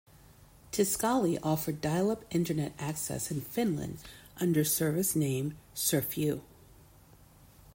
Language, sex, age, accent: English, female, 40-49, United States English